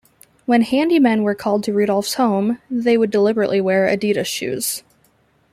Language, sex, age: English, female, 30-39